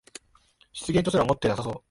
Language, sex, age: Japanese, male, 19-29